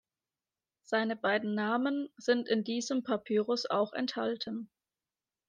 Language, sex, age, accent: German, female, 19-29, Deutschland Deutsch